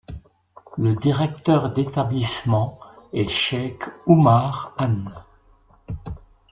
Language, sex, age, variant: French, male, 60-69, Français de métropole